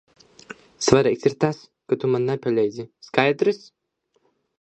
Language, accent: Latvian, Latgaliešu